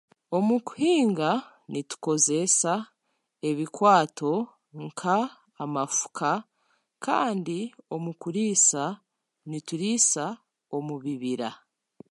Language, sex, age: Chiga, female, 30-39